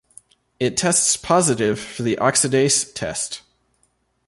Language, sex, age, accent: English, male, 19-29, United States English